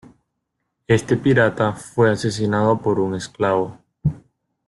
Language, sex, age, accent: Spanish, male, 19-29, América central